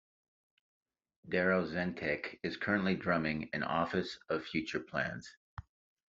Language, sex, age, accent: English, male, 50-59, United States English